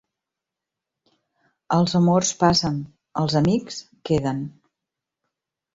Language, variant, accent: Catalan, Central, Barceloní